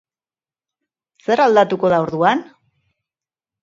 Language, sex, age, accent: Basque, female, 40-49, Erdialdekoa edo Nafarra (Gipuzkoa, Nafarroa)